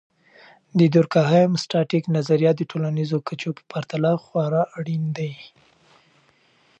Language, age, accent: Pashto, 19-29, پکتیا ولایت، احمدزی